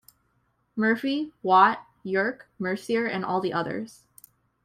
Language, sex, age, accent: English, female, 19-29, United States English